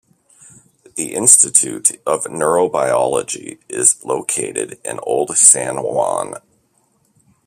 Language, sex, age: English, male, 30-39